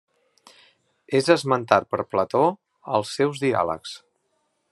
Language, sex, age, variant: Catalan, male, 40-49, Central